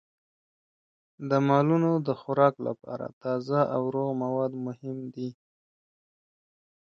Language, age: Pashto, 19-29